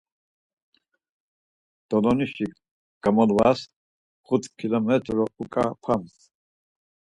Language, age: Laz, 60-69